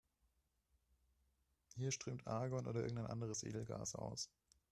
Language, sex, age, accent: German, male, 19-29, Deutschland Deutsch